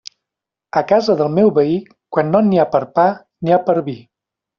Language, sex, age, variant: Catalan, male, 40-49, Central